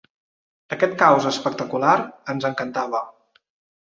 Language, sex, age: Catalan, male, 40-49